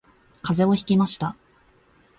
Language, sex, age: Japanese, female, 19-29